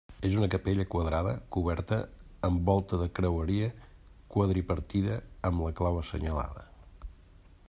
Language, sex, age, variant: Catalan, male, 50-59, Central